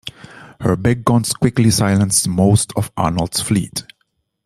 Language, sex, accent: English, male, England English